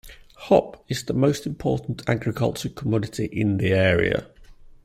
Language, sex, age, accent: English, male, 40-49, England English